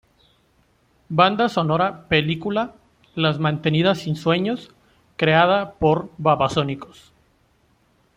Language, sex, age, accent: Spanish, male, 19-29, México